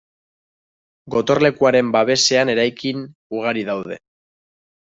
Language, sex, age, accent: Basque, male, 19-29, Mendebalekoa (Araba, Bizkaia, Gipuzkoako mendebaleko herri batzuk)